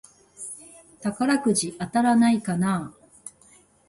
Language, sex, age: Japanese, female, 60-69